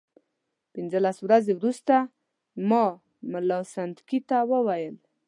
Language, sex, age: Pashto, female, 19-29